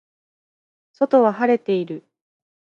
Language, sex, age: Japanese, female, 30-39